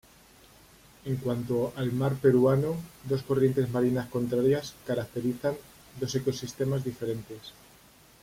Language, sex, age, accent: Spanish, male, 40-49, España: Centro-Sur peninsular (Madrid, Toledo, Castilla-La Mancha)